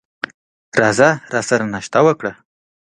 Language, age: Pashto, 19-29